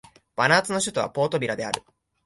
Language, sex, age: Japanese, male, 19-29